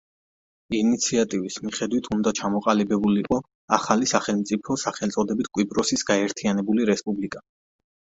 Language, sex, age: Georgian, male, 30-39